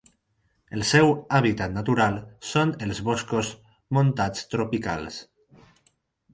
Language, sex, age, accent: Catalan, male, 19-29, valencià